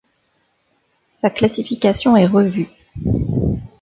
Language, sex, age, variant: French, female, 30-39, Français de métropole